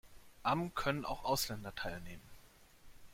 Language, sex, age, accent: German, male, 19-29, Deutschland Deutsch